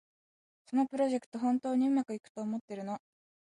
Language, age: Japanese, 19-29